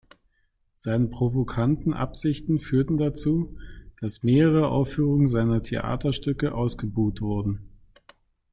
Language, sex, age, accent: German, male, 50-59, Deutschland Deutsch